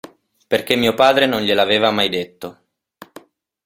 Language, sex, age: Italian, male, 19-29